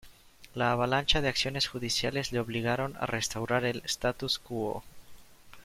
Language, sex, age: Spanish, male, 19-29